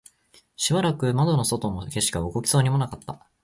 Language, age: Japanese, 19-29